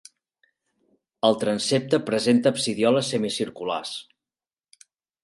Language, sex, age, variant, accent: Catalan, male, 40-49, Central, Garrotxi